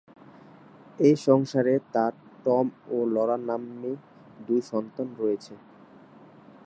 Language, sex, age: Bengali, male, 19-29